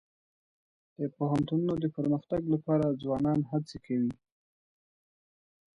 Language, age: Pashto, 19-29